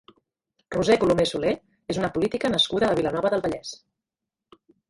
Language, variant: Catalan, Central